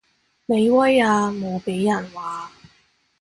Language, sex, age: Cantonese, female, 19-29